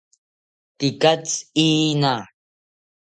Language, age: South Ucayali Ashéninka, under 19